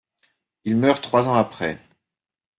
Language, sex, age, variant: French, male, 50-59, Français de métropole